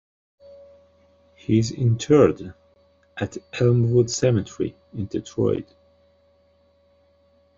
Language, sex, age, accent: English, male, 30-39, United States English